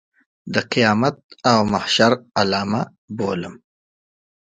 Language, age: Pashto, 19-29